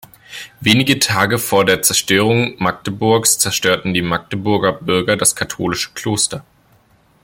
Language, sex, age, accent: German, male, 19-29, Deutschland Deutsch